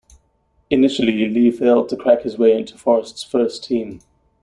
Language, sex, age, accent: English, male, 30-39, Southern African (South Africa, Zimbabwe, Namibia)